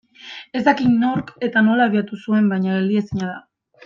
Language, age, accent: Basque, 19-29, Mendebalekoa (Araba, Bizkaia, Gipuzkoako mendebaleko herri batzuk)